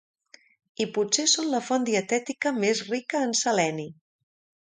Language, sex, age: Catalan, female, 40-49